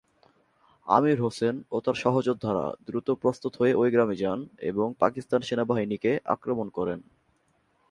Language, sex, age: Bengali, male, 19-29